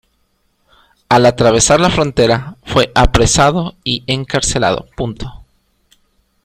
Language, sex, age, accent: Spanish, male, 40-49, Andino-Pacífico: Colombia, Perú, Ecuador, oeste de Bolivia y Venezuela andina